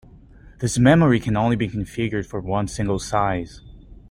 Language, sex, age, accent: English, male, 19-29, Canadian English